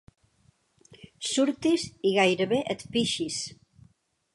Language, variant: Catalan, Balear